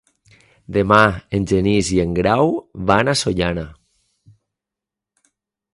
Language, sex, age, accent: Catalan, male, 40-49, valencià